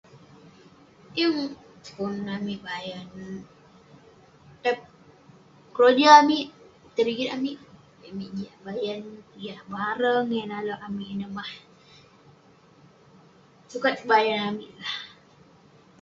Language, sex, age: Western Penan, female, under 19